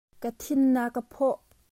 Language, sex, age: Hakha Chin, female, 19-29